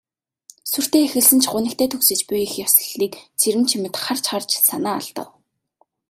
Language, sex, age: Mongolian, female, 19-29